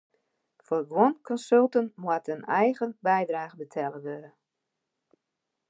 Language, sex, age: Western Frisian, female, 50-59